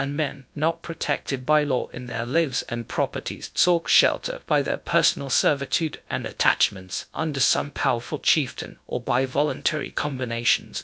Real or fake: fake